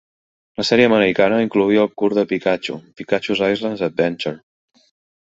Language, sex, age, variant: Catalan, male, 40-49, Central